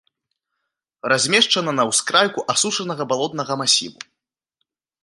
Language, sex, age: Belarusian, male, 19-29